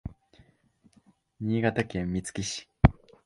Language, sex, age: Japanese, male, 19-29